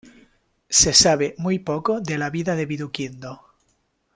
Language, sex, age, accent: Spanish, male, 19-29, España: Norte peninsular (Asturias, Castilla y León, Cantabria, País Vasco, Navarra, Aragón, La Rioja, Guadalajara, Cuenca)